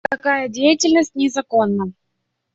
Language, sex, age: Russian, female, 19-29